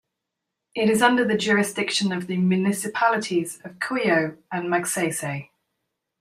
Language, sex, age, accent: English, female, 40-49, England English